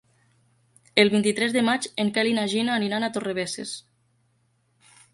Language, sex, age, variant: Catalan, female, 19-29, Nord-Occidental